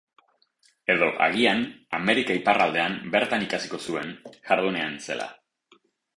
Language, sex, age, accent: Basque, male, 30-39, Mendebalekoa (Araba, Bizkaia, Gipuzkoako mendebaleko herri batzuk)